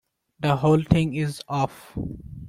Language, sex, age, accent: English, male, 19-29, India and South Asia (India, Pakistan, Sri Lanka)